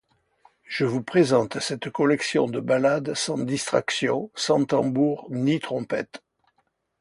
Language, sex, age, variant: French, male, 80-89, Français de métropole